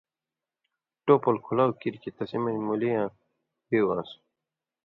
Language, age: Indus Kohistani, 19-29